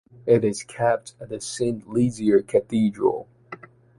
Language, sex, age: English, male, 19-29